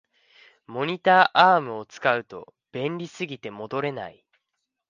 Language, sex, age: Japanese, male, 19-29